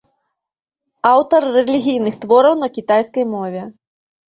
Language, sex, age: Belarusian, female, 30-39